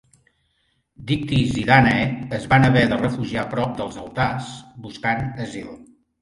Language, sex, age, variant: Catalan, male, 60-69, Central